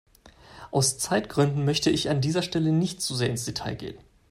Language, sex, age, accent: German, male, 19-29, Deutschland Deutsch